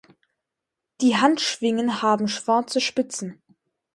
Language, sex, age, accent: German, male, under 19, Deutschland Deutsch